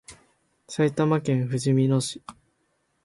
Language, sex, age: Japanese, male, 19-29